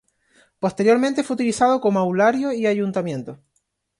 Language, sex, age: Spanish, male, 19-29